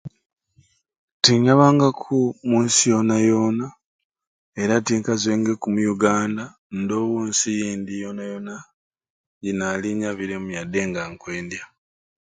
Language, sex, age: Ruuli, male, 30-39